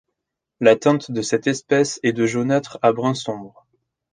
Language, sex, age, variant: French, male, 19-29, Français de métropole